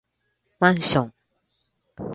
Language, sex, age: Japanese, female, 50-59